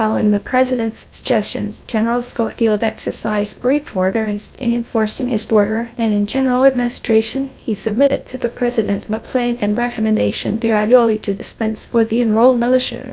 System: TTS, GlowTTS